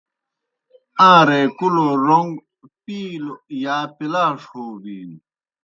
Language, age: Kohistani Shina, 60-69